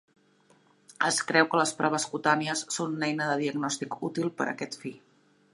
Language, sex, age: Catalan, female, 40-49